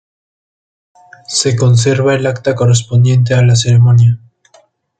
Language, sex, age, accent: Spanish, male, under 19, México